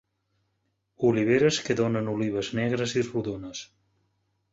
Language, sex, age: Catalan, male, 50-59